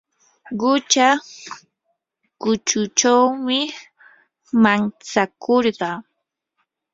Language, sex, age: Yanahuanca Pasco Quechua, female, 19-29